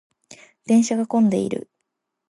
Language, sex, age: Japanese, female, 19-29